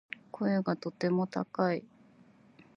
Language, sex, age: Japanese, female, 30-39